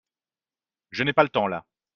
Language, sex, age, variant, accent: French, male, 40-49, Français d'Europe, Français de Belgique